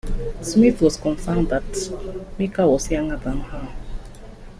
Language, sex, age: English, female, 40-49